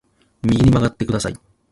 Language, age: Japanese, 40-49